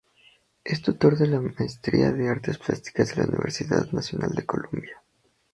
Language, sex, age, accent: Spanish, male, 19-29, México